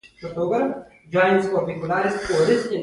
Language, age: Pashto, under 19